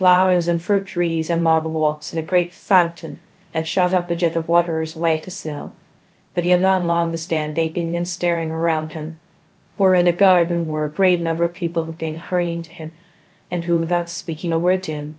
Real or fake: fake